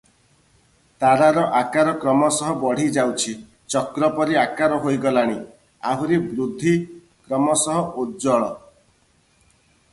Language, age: Odia, 30-39